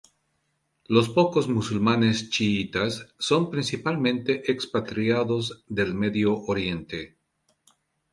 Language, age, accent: Spanish, 50-59, Andino-Pacífico: Colombia, Perú, Ecuador, oeste de Bolivia y Venezuela andina